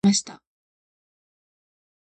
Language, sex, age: Japanese, female, 19-29